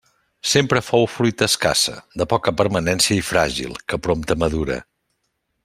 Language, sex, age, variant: Catalan, male, 60-69, Central